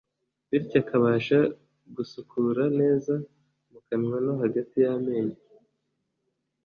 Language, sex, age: Kinyarwanda, male, 19-29